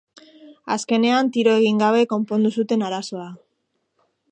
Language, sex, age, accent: Basque, female, 40-49, Mendebalekoa (Araba, Bizkaia, Gipuzkoako mendebaleko herri batzuk)